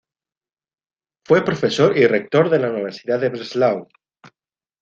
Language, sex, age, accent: Spanish, male, 40-49, España: Sur peninsular (Andalucia, Extremadura, Murcia)